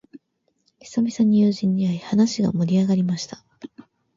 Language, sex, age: Japanese, female, 19-29